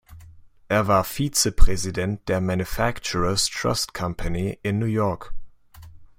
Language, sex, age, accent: German, male, 19-29, Deutschland Deutsch